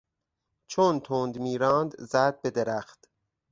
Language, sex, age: Persian, male, 30-39